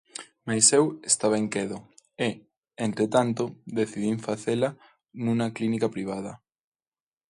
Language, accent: Galician, Normativo (estándar)